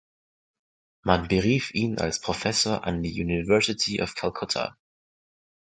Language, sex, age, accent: German, male, under 19, Österreichisches Deutsch